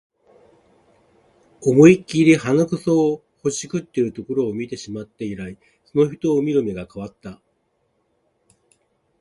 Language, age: Japanese, 60-69